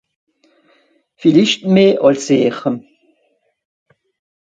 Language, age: Swiss German, 60-69